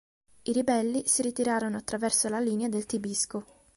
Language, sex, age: Italian, female, 19-29